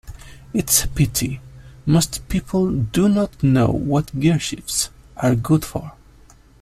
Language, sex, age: English, male, 19-29